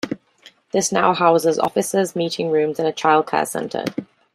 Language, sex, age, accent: English, female, 30-39, England English